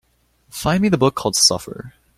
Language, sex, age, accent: English, male, 19-29, United States English